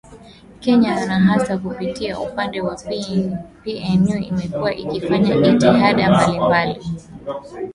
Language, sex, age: Swahili, female, 19-29